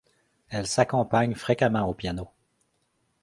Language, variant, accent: French, Français d'Amérique du Nord, Français du Canada